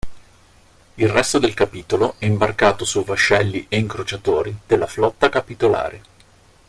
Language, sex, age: Italian, male, 40-49